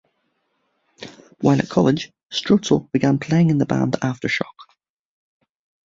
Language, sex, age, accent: English, male, 30-39, Irish English